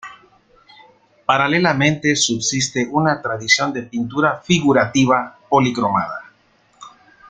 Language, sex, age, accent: Spanish, male, 50-59, México